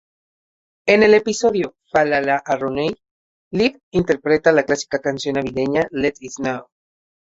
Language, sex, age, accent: Spanish, male, 19-29, México